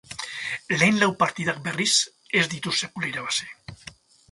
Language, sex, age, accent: Basque, male, 60-69, Mendebalekoa (Araba, Bizkaia, Gipuzkoako mendebaleko herri batzuk)